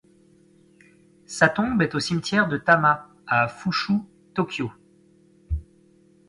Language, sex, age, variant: French, male, 30-39, Français de métropole